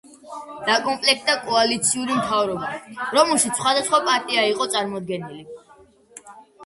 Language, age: Georgian, 19-29